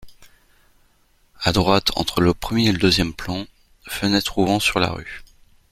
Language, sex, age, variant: French, male, 40-49, Français de métropole